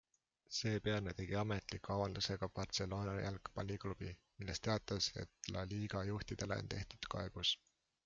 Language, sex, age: Estonian, male, 19-29